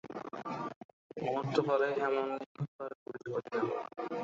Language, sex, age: Bengali, male, 19-29